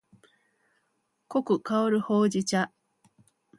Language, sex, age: Japanese, female, 40-49